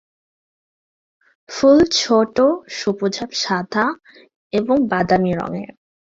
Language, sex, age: Bengali, female, 19-29